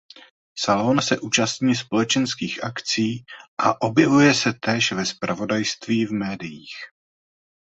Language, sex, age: Czech, male, 30-39